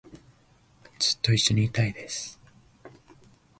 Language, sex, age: Japanese, male, 19-29